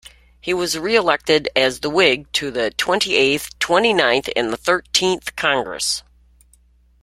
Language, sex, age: English, female, 60-69